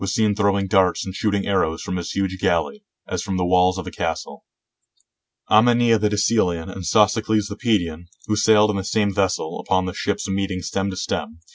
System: none